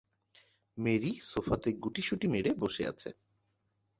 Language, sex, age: Bengali, male, 30-39